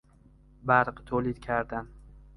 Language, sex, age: Persian, male, 19-29